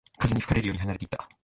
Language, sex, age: Japanese, male, 19-29